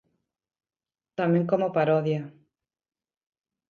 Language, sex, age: Galician, female, 60-69